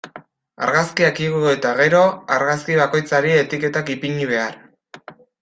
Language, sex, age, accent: Basque, male, under 19, Erdialdekoa edo Nafarra (Gipuzkoa, Nafarroa)